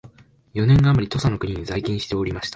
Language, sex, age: Japanese, male, under 19